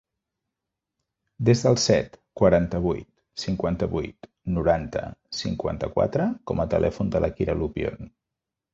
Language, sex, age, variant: Catalan, male, 40-49, Central